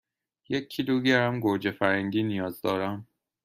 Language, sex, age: Persian, male, 30-39